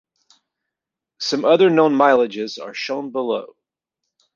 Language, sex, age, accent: English, male, 40-49, United States English